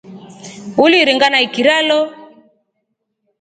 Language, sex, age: Rombo, female, 30-39